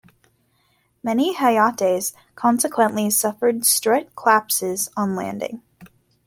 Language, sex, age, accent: English, female, under 19, United States English